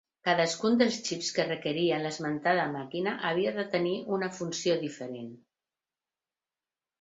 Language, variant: Catalan, Central